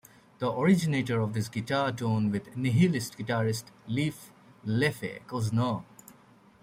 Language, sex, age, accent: English, male, 19-29, United States English